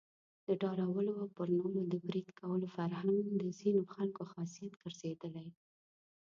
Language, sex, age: Pashto, female, 30-39